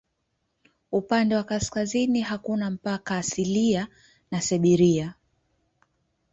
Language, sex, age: Swahili, female, 19-29